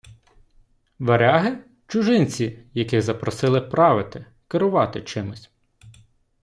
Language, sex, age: Ukrainian, male, 19-29